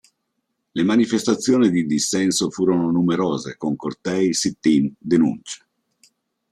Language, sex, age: Italian, male, 50-59